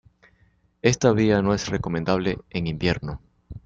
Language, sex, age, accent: Spanish, male, 19-29, Caribe: Cuba, Venezuela, Puerto Rico, República Dominicana, Panamá, Colombia caribeña, México caribeño, Costa del golfo de México